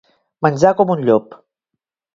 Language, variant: Catalan, Septentrional